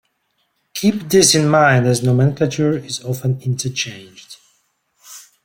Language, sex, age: English, male, 40-49